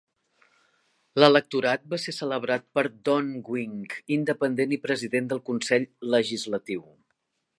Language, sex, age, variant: Catalan, female, 50-59, Central